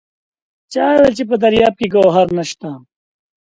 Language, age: Pashto, 19-29